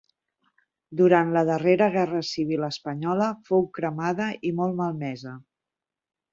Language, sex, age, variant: Catalan, female, 40-49, Central